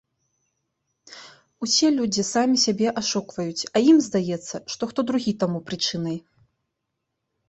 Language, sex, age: Belarusian, female, 19-29